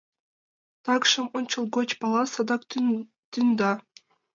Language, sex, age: Mari, female, 19-29